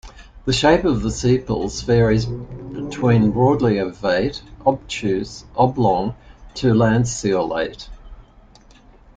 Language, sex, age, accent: English, male, 80-89, Australian English